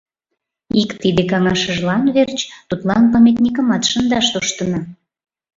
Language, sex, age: Mari, female, 30-39